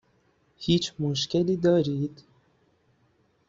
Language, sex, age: Persian, male, 19-29